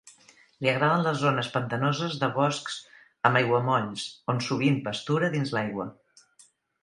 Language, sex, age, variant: Catalan, female, 60-69, Central